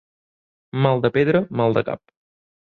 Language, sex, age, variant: Catalan, male, 19-29, Central